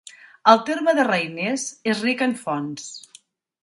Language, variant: Catalan, Central